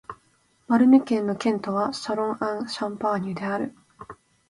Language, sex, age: Japanese, female, 19-29